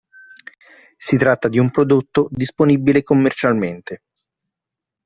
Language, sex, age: Italian, male, 40-49